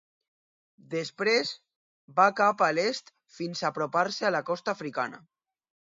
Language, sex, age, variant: Catalan, male, under 19, Alacantí